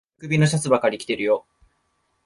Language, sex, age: Japanese, male, 19-29